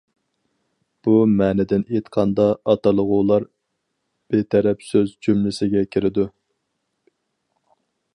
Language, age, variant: Uyghur, 30-39, ئۇيغۇر تىلى